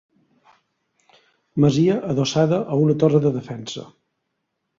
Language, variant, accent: Catalan, Balear, balear